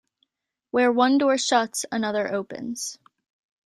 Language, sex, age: English, female, 19-29